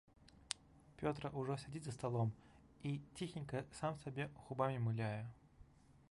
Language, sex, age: Belarusian, male, 30-39